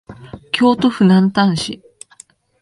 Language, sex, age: Japanese, female, 19-29